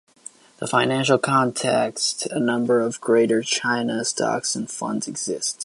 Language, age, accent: English, under 19, United States English